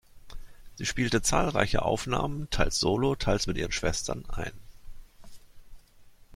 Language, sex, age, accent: German, male, 50-59, Deutschland Deutsch